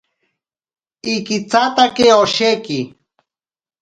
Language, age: Ashéninka Perené, 40-49